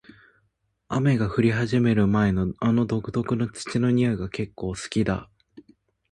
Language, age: Japanese, 19-29